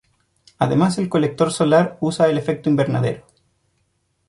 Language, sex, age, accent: Spanish, male, 30-39, Chileno: Chile, Cuyo